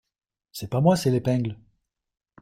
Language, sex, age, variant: French, male, 50-59, Français de métropole